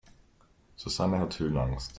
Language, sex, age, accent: German, male, 19-29, Österreichisches Deutsch